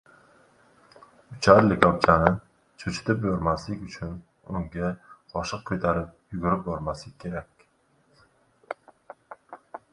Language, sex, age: Uzbek, male, 30-39